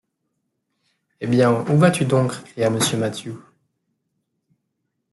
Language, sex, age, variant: French, male, 19-29, Français de métropole